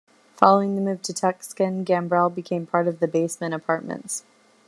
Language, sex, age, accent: English, female, 19-29, United States English